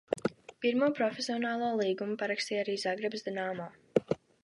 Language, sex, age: Latvian, female, under 19